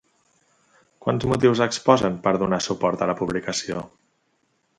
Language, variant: Catalan, Central